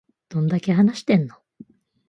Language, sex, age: Japanese, female, 19-29